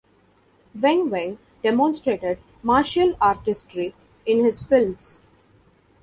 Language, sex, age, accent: English, female, 19-29, India and South Asia (India, Pakistan, Sri Lanka)